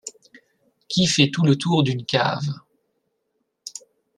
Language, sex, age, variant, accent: French, male, 30-39, Français d'Europe, Français de Belgique